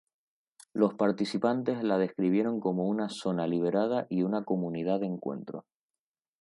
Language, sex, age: Spanish, male, 19-29